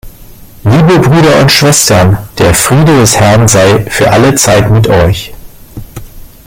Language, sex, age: German, male, 50-59